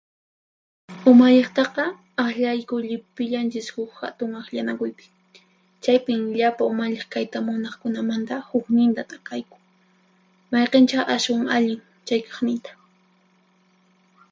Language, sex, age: Puno Quechua, female, 19-29